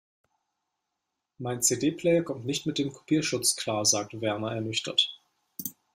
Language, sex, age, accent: German, male, 19-29, Deutschland Deutsch